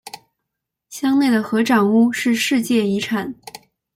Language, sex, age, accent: Chinese, female, 19-29, 出生地：四川省